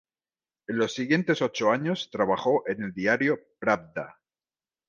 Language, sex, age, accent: Spanish, male, 50-59, España: Sur peninsular (Andalucia, Extremadura, Murcia)